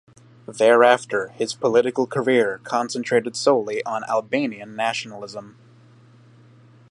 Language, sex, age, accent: English, male, 19-29, Canadian English